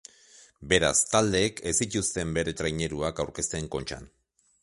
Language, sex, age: Basque, male, 50-59